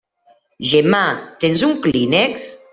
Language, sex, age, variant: Catalan, female, 50-59, Central